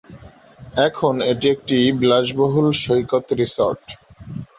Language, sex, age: Bengali, male, 19-29